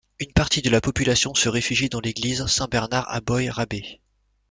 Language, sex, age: French, male, 40-49